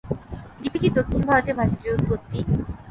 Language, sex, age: Bengali, female, 19-29